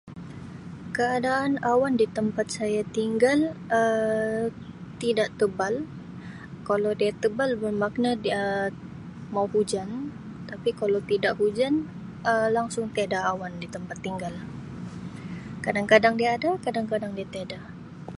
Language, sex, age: Sabah Malay, female, 19-29